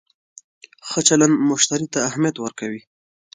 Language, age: Pashto, under 19